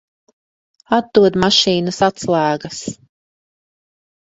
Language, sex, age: Latvian, female, 50-59